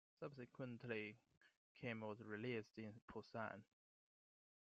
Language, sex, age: English, male, 30-39